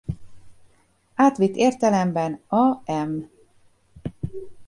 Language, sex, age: Hungarian, female, 50-59